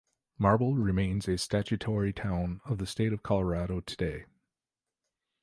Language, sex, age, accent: English, male, 40-49, United States English